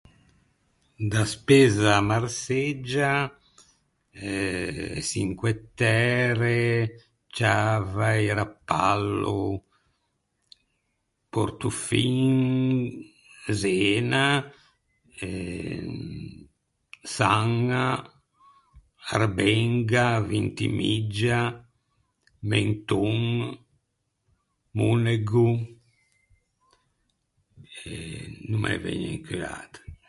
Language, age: Ligurian, 70-79